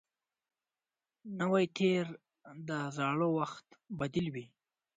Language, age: Pashto, 19-29